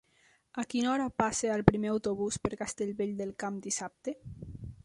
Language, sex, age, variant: Catalan, female, 19-29, Nord-Occidental